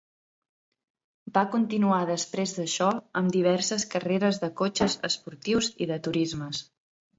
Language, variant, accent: Catalan, Central, central